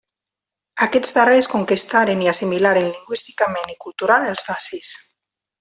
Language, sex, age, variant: Catalan, female, 30-39, Nord-Occidental